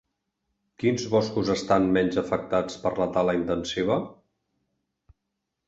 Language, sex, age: Catalan, male, 60-69